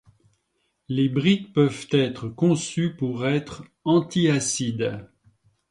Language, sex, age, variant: French, male, 60-69, Français de métropole